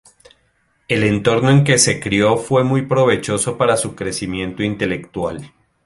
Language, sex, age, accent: Spanish, male, 40-49, Andino-Pacífico: Colombia, Perú, Ecuador, oeste de Bolivia y Venezuela andina